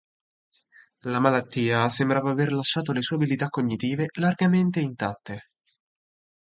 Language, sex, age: Italian, male, 19-29